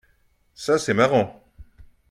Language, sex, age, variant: French, male, 50-59, Français de métropole